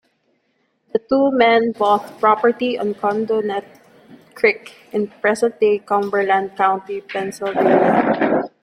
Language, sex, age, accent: English, female, 19-29, Filipino